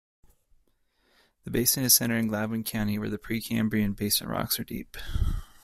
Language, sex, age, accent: English, male, 19-29, United States English